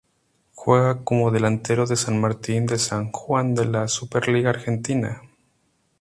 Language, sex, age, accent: Spanish, male, 19-29, México